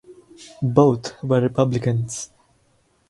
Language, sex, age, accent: English, male, 19-29, India and South Asia (India, Pakistan, Sri Lanka)